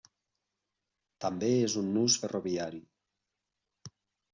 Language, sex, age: Catalan, male, 40-49